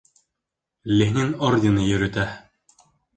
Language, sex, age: Bashkir, male, 19-29